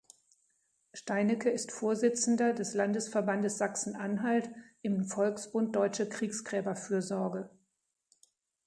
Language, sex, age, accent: German, female, 60-69, Deutschland Deutsch